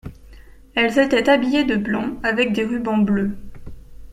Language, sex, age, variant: French, female, 19-29, Français de métropole